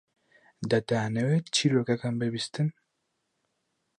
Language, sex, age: Central Kurdish, male, 19-29